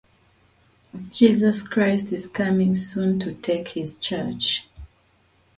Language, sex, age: English, female, 30-39